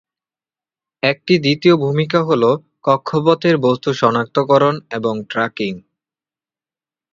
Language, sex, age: Bengali, male, 19-29